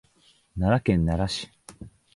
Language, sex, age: Japanese, male, 19-29